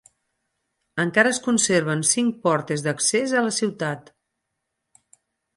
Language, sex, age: Catalan, female, 50-59